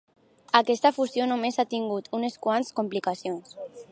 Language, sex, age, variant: Catalan, female, under 19, Alacantí